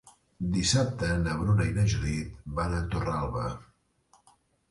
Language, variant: Catalan, Septentrional